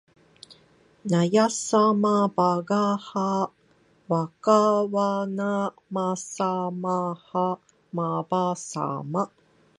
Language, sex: Japanese, female